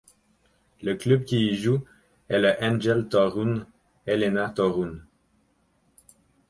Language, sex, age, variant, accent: French, male, 30-39, Français d'Amérique du Nord, Français du Canada